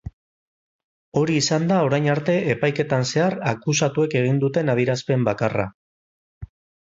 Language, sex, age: Basque, male, 40-49